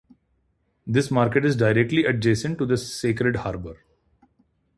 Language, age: English, 30-39